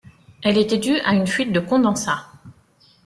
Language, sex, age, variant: French, female, 40-49, Français de métropole